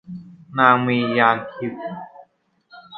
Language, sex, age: Thai, male, under 19